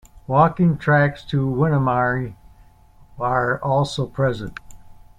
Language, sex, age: English, male, 70-79